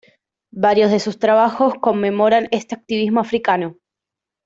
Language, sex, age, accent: Spanish, female, 19-29, Rioplatense: Argentina, Uruguay, este de Bolivia, Paraguay